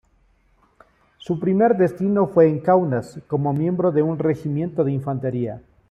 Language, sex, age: Spanish, male, 50-59